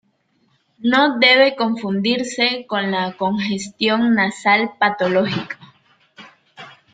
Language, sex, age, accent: Spanish, female, 19-29, Andino-Pacífico: Colombia, Perú, Ecuador, oeste de Bolivia y Venezuela andina